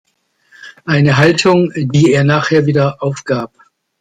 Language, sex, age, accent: German, male, 60-69, Deutschland Deutsch